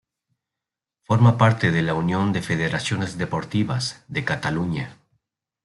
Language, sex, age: Spanish, male, 30-39